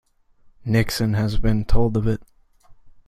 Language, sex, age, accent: English, male, 19-29, United States English